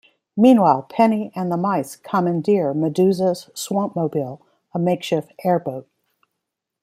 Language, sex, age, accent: English, female, 50-59, United States English